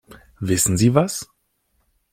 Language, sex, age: German, male, 19-29